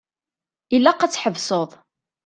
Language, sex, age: Kabyle, female, 30-39